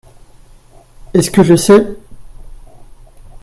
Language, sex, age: French, male, 40-49